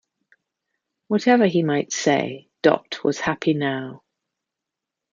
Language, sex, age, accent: English, female, 40-49, England English